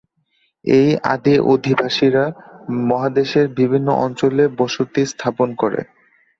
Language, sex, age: Bengali, male, 19-29